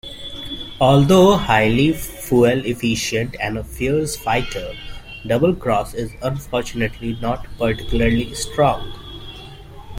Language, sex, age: English, male, 19-29